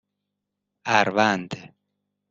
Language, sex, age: Persian, male, 50-59